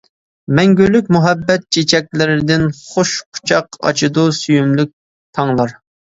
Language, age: Uyghur, 19-29